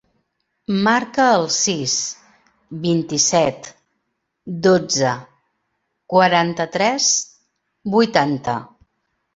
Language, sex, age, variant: Catalan, female, 50-59, Central